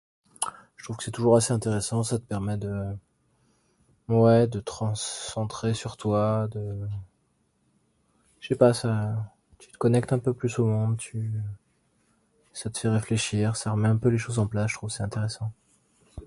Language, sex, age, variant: French, male, 30-39, Français de métropole